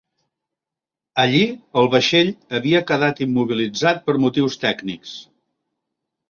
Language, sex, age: Catalan, male, 50-59